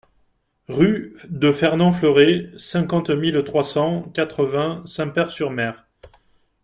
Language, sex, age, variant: French, male, 40-49, Français de métropole